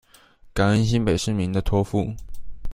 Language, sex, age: Chinese, male, 19-29